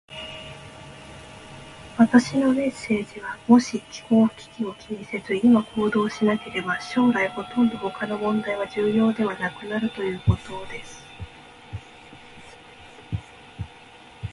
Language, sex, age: Japanese, female, 19-29